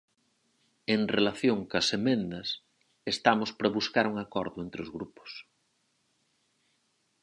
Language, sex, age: Galician, male, 40-49